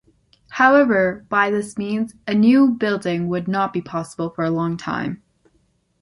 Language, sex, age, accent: English, female, 19-29, Canadian English